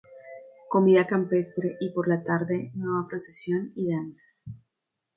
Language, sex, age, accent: Spanish, female, 40-49, Andino-Pacífico: Colombia, Perú, Ecuador, oeste de Bolivia y Venezuela andina